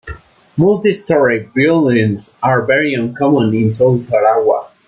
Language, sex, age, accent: English, male, 19-29, United States English